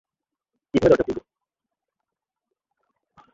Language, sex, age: Bengali, male, 19-29